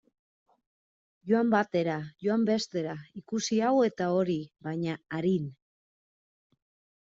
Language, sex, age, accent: Basque, female, 30-39, Erdialdekoa edo Nafarra (Gipuzkoa, Nafarroa)